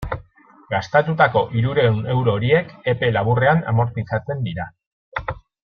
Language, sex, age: Basque, male, 30-39